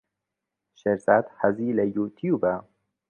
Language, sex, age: Central Kurdish, male, 19-29